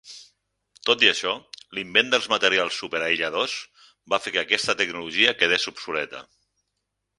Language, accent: Catalan, Barcelona